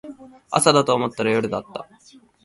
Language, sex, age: Japanese, male, 19-29